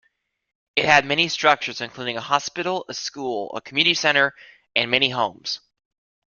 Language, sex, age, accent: English, male, 19-29, United States English